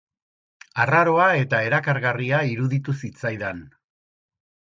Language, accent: Basque, Erdialdekoa edo Nafarra (Gipuzkoa, Nafarroa)